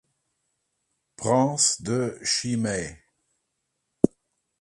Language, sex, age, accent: German, male, 60-69, Deutschland Deutsch